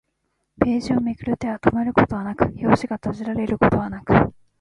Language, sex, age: Japanese, female, 19-29